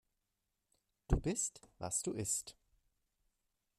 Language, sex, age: German, male, 30-39